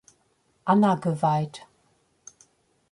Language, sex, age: German, female, 50-59